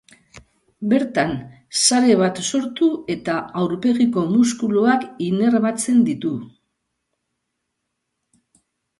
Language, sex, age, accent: Basque, female, 60-69, Erdialdekoa edo Nafarra (Gipuzkoa, Nafarroa)